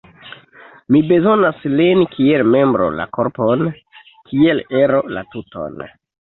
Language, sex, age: Esperanto, male, 30-39